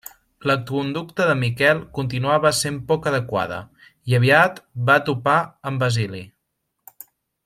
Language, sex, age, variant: Catalan, male, 19-29, Central